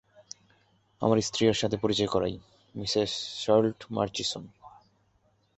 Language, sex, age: Bengali, male, 19-29